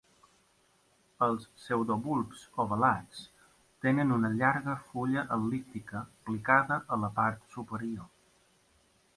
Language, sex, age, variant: Catalan, male, 40-49, Balear